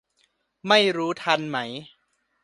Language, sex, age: Thai, male, 19-29